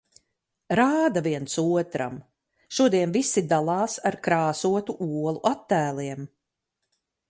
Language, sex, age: Latvian, female, 50-59